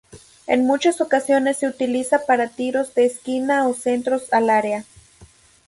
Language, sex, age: Spanish, female, under 19